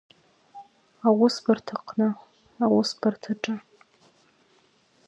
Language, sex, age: Abkhazian, female, 19-29